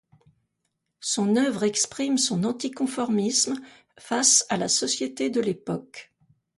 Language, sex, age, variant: French, female, 70-79, Français de métropole